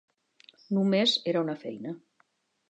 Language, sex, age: Catalan, female, 60-69